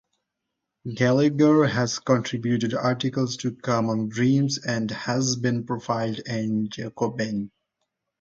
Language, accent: English, India and South Asia (India, Pakistan, Sri Lanka)